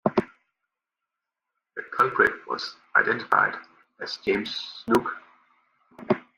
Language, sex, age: English, male, 40-49